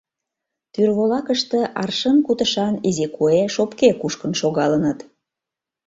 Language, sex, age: Mari, female, 40-49